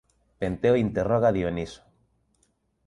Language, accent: Galician, Normativo (estándar)